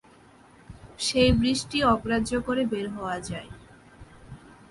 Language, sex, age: Bengali, female, 19-29